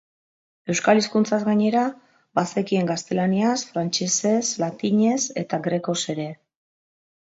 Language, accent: Basque, Mendebalekoa (Araba, Bizkaia, Gipuzkoako mendebaleko herri batzuk)